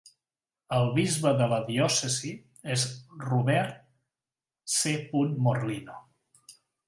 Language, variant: Catalan, Central